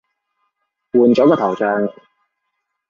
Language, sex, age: Cantonese, male, 19-29